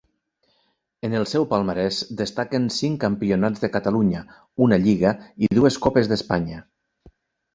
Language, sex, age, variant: Catalan, male, 40-49, Nord-Occidental